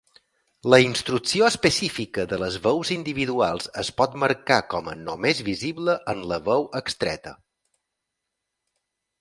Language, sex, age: Catalan, male, 40-49